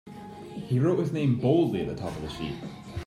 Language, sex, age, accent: English, male, 19-29, Scottish English